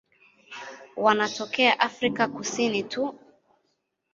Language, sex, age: Swahili, male, 30-39